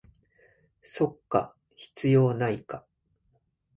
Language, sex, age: Japanese, male, 30-39